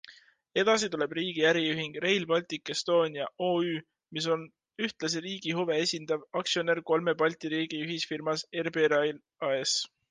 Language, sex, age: Estonian, male, 19-29